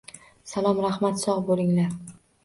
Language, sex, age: Uzbek, female, 19-29